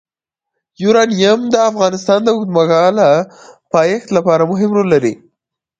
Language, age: Pashto, 19-29